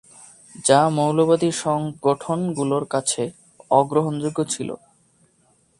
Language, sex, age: Bengali, male, 19-29